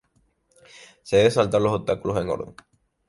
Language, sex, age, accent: Spanish, male, 19-29, España: Islas Canarias